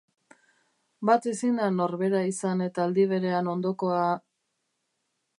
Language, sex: Basque, female